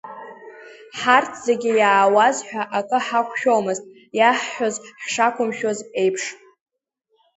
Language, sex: Abkhazian, female